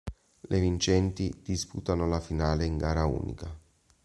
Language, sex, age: Italian, male, 30-39